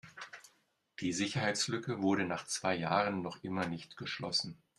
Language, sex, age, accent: German, male, 40-49, Deutschland Deutsch